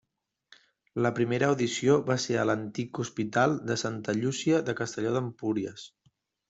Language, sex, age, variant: Catalan, male, 19-29, Central